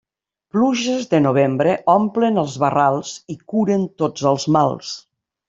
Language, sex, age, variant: Catalan, female, 50-59, Nord-Occidental